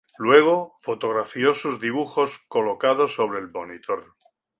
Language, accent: Spanish, España: Centro-Sur peninsular (Madrid, Toledo, Castilla-La Mancha)